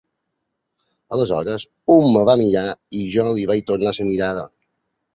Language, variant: Catalan, Balear